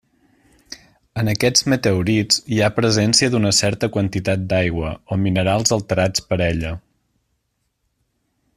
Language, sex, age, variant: Catalan, male, 19-29, Central